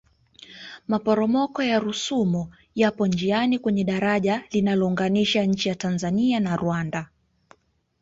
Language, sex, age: Swahili, female, 19-29